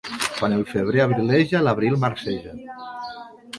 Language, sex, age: Catalan, female, 50-59